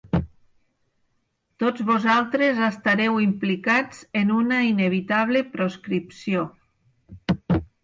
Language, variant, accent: Catalan, Nord-Occidental, nord-occidental